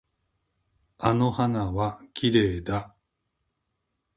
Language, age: Japanese, 50-59